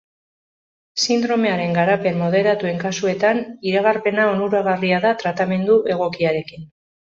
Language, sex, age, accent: Basque, female, 50-59, Mendebalekoa (Araba, Bizkaia, Gipuzkoako mendebaleko herri batzuk)